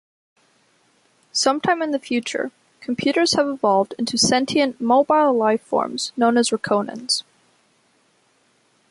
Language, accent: English, Canadian English